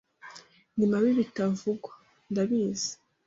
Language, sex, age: Kinyarwanda, female, 50-59